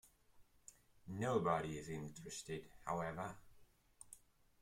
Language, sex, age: English, male, 40-49